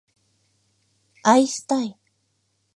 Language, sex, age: Japanese, female, 19-29